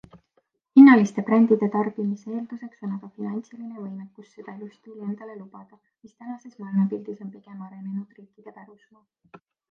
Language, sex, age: Estonian, female, 19-29